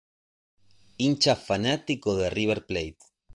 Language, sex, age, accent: Spanish, male, 40-49, Rioplatense: Argentina, Uruguay, este de Bolivia, Paraguay